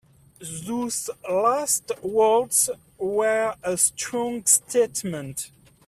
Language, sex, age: English, male, 40-49